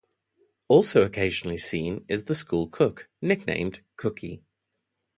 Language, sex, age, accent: English, male, 19-29, Southern African (South Africa, Zimbabwe, Namibia)